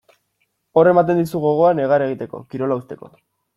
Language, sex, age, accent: Basque, male, 19-29, Erdialdekoa edo Nafarra (Gipuzkoa, Nafarroa)